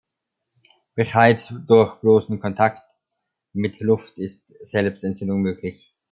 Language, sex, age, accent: German, male, 30-39, Österreichisches Deutsch